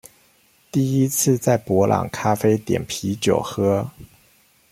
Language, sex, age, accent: Chinese, male, 40-49, 出生地：臺中市